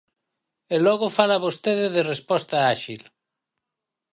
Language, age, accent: Galician, 40-49, Atlántico (seseo e gheada)